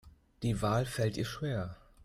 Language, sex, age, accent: German, male, 30-39, Deutschland Deutsch